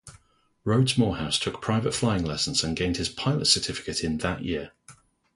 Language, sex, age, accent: English, male, 30-39, England English